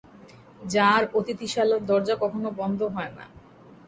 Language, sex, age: Bengali, female, 30-39